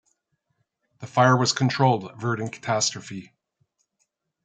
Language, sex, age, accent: English, male, 60-69, Canadian English